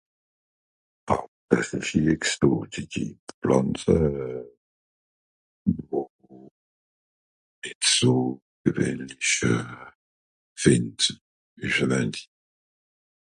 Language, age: Swiss German, 70-79